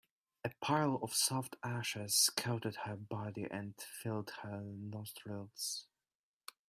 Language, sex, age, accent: English, male, 19-29, England English